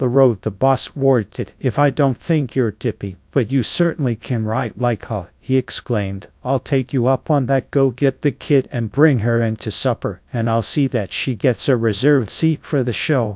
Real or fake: fake